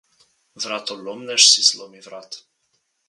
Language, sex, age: Slovenian, male, 19-29